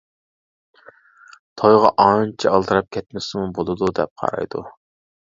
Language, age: Uyghur, 40-49